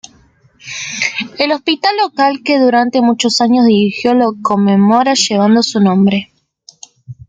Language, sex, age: Spanish, female, 19-29